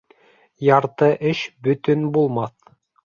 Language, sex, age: Bashkir, male, 30-39